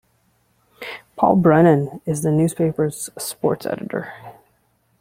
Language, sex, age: English, female, 30-39